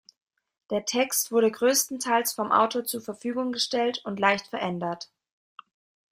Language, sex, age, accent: German, female, 19-29, Deutschland Deutsch